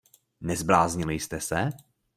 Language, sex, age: Czech, male, 19-29